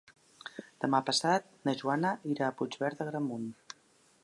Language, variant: Catalan, Central